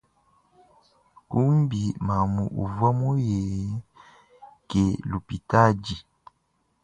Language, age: Luba-Lulua, 19-29